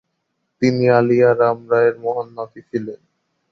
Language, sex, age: Bengali, male, 19-29